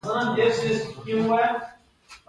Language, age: Pashto, under 19